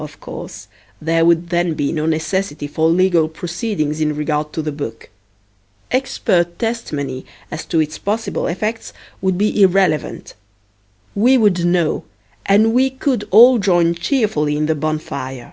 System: none